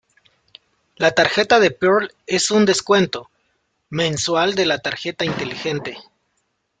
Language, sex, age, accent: Spanish, male, 30-39, América central